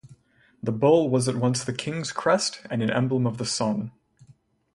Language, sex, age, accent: English, male, 19-29, United States English